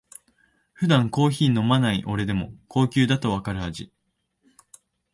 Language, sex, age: Japanese, male, 19-29